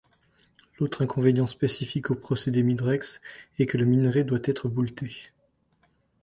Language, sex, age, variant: French, male, 30-39, Français de métropole